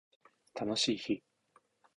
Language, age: Japanese, 19-29